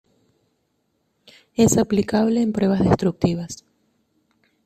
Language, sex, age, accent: Spanish, female, 40-49, Rioplatense: Argentina, Uruguay, este de Bolivia, Paraguay